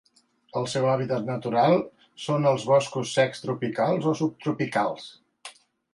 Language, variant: Catalan, Central